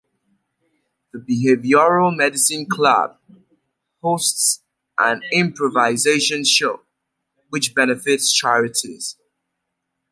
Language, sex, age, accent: English, male, 30-39, United States English